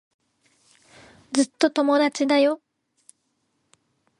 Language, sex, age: Japanese, female, 19-29